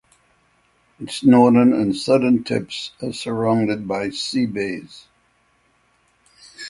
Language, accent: English, United States English